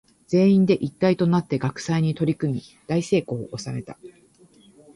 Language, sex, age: Japanese, female, 50-59